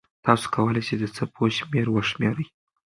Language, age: Pashto, 19-29